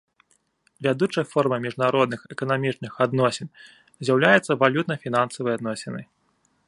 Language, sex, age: Belarusian, male, 30-39